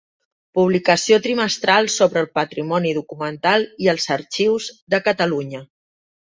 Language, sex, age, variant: Catalan, female, 50-59, Central